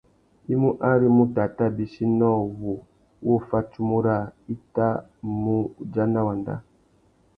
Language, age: Tuki, 40-49